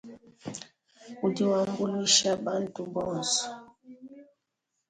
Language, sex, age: Luba-Lulua, female, 30-39